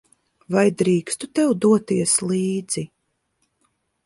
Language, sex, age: Latvian, female, 40-49